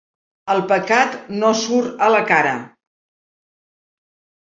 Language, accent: Catalan, Barceloní